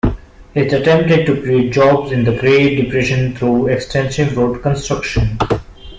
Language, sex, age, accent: English, male, 19-29, India and South Asia (India, Pakistan, Sri Lanka)